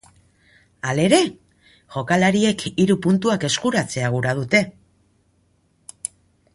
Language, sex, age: Basque, female, 50-59